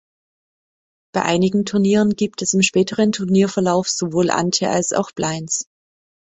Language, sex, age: German, female, 30-39